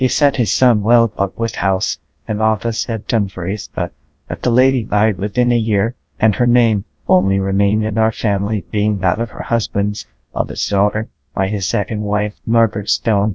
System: TTS, GlowTTS